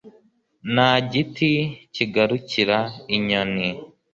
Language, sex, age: Kinyarwanda, male, 19-29